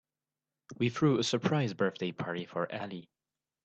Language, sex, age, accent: English, male, 19-29, United States English